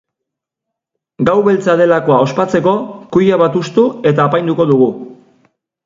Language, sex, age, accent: Basque, male, 40-49, Erdialdekoa edo Nafarra (Gipuzkoa, Nafarroa)